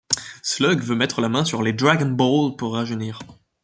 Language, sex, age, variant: French, male, 19-29, Français de métropole